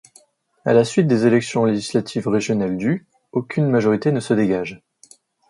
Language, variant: French, Français de métropole